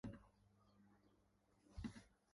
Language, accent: English, United States English